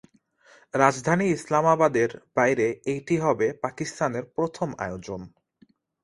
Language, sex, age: Bengali, male, 19-29